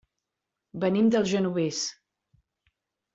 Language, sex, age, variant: Catalan, female, 40-49, Central